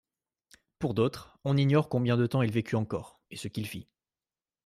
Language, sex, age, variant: French, male, 19-29, Français de métropole